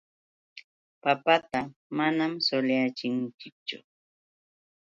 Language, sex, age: Yauyos Quechua, female, 60-69